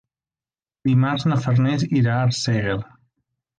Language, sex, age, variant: Catalan, male, 19-29, Central